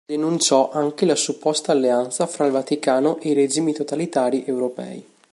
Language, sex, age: Italian, male, 19-29